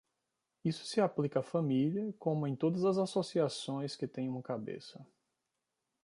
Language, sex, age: Portuguese, male, 40-49